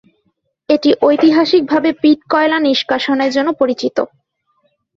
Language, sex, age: Bengali, female, 19-29